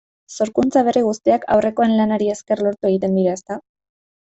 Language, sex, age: Basque, female, 19-29